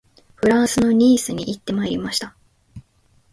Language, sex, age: Japanese, female, 19-29